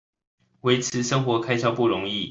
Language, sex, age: Chinese, male, 30-39